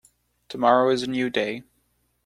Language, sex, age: English, male, 19-29